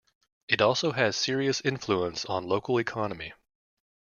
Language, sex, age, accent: English, male, 30-39, United States English